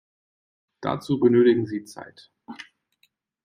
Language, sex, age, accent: German, male, 30-39, Deutschland Deutsch